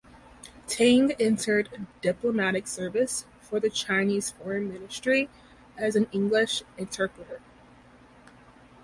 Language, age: English, 19-29